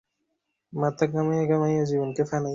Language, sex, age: Bengali, male, 19-29